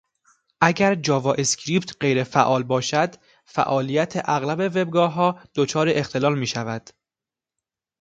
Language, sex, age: Persian, male, 19-29